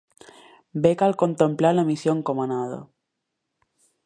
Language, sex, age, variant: Catalan, female, 19-29, Balear